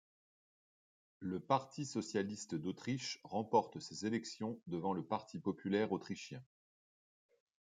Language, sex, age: French, male, 40-49